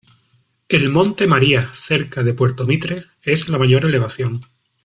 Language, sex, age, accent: Spanish, male, 40-49, España: Sur peninsular (Andalucia, Extremadura, Murcia)